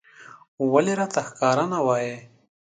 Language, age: Pashto, 19-29